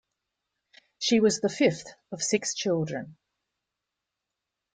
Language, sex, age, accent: English, female, 50-59, Australian English